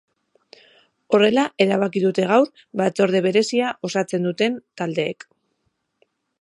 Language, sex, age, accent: Basque, female, 30-39, Erdialdekoa edo Nafarra (Gipuzkoa, Nafarroa)